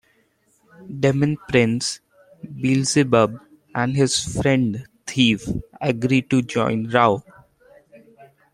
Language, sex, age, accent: English, male, 19-29, India and South Asia (India, Pakistan, Sri Lanka)